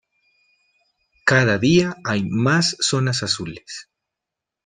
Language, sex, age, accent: Spanish, male, 30-39, Andino-Pacífico: Colombia, Perú, Ecuador, oeste de Bolivia y Venezuela andina